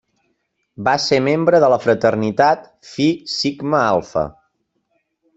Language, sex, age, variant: Catalan, female, 30-39, Central